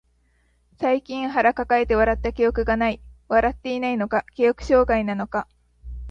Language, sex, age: Japanese, female, 19-29